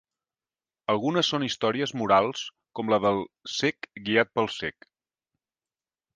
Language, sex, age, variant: Catalan, male, 50-59, Central